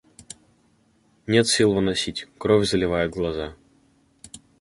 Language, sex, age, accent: Russian, male, under 19, Русский